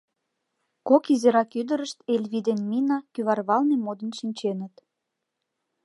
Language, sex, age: Mari, female, 19-29